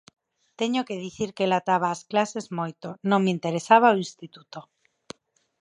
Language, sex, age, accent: Galician, female, 30-39, Normativo (estándar)